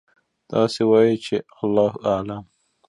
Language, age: Pashto, 30-39